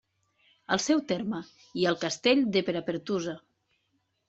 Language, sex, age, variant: Catalan, female, 40-49, Central